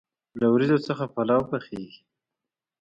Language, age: Pashto, 19-29